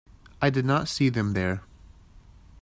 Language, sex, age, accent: English, male, 19-29, United States English